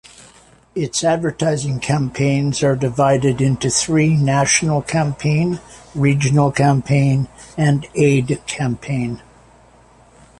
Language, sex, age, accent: English, male, 60-69, Canadian English